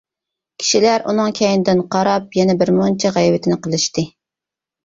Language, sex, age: Uyghur, female, 19-29